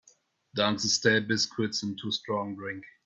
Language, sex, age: English, male, 19-29